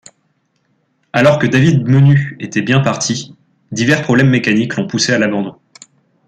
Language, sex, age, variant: French, male, 19-29, Français de métropole